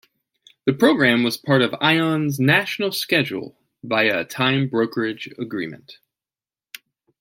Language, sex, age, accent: English, male, 40-49, United States English